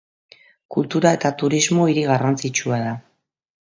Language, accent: Basque, Mendebalekoa (Araba, Bizkaia, Gipuzkoako mendebaleko herri batzuk)